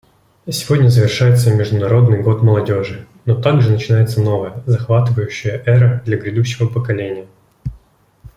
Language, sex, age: Russian, male, 19-29